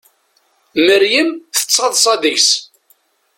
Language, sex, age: Kabyle, female, 60-69